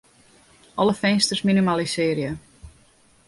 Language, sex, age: Western Frisian, female, 19-29